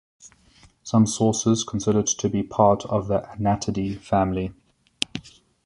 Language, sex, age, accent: English, male, 30-39, Southern African (South Africa, Zimbabwe, Namibia)